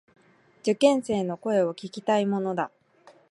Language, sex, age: Japanese, female, 19-29